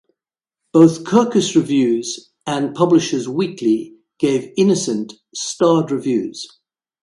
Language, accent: English, Southern African (South Africa, Zimbabwe, Namibia)